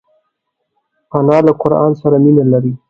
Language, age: Pashto, 40-49